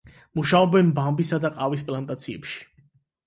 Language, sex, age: Georgian, male, 30-39